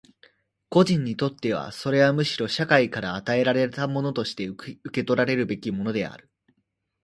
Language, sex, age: Japanese, male, under 19